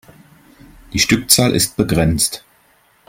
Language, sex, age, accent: German, male, 40-49, Deutschland Deutsch